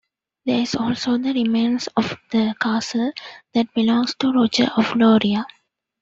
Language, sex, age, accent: English, female, 19-29, India and South Asia (India, Pakistan, Sri Lanka)